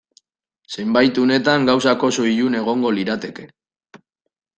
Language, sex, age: Basque, male, 19-29